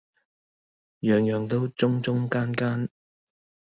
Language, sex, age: Cantonese, male, 50-59